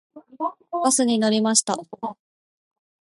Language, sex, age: Japanese, female, 19-29